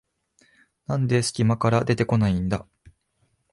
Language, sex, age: Japanese, male, 19-29